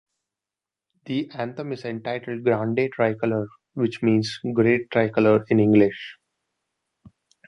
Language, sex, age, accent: English, male, 19-29, India and South Asia (India, Pakistan, Sri Lanka)